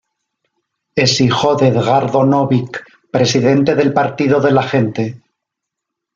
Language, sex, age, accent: Spanish, male, 40-49, España: Norte peninsular (Asturias, Castilla y León, Cantabria, País Vasco, Navarra, Aragón, La Rioja, Guadalajara, Cuenca)